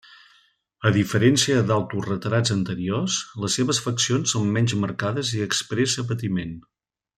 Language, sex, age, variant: Catalan, male, 50-59, Nord-Occidental